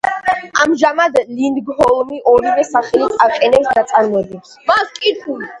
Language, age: Georgian, under 19